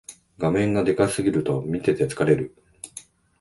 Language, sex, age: Japanese, male, 50-59